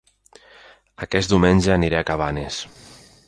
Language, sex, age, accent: Catalan, male, 30-39, valencià